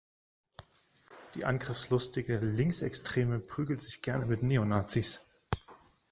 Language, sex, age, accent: German, male, 30-39, Deutschland Deutsch